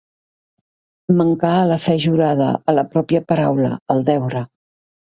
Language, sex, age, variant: Catalan, female, 70-79, Central